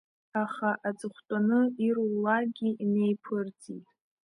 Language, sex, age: Abkhazian, female, 40-49